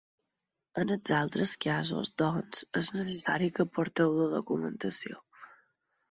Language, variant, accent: Catalan, Balear, balear; mallorquí